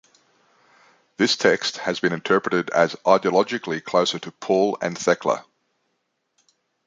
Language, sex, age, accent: English, male, 50-59, Australian English